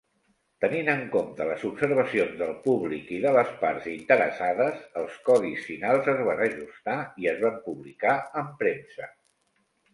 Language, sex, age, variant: Catalan, male, 60-69, Central